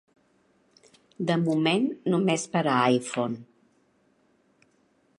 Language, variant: Catalan, Central